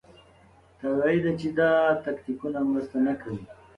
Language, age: Pashto, 19-29